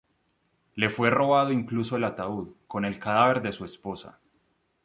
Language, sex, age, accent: Spanish, male, 19-29, Andino-Pacífico: Colombia, Perú, Ecuador, oeste de Bolivia y Venezuela andina